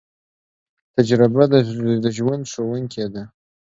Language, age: Pashto, under 19